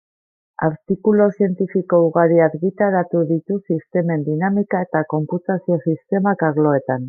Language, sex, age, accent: Basque, female, 50-59, Erdialdekoa edo Nafarra (Gipuzkoa, Nafarroa)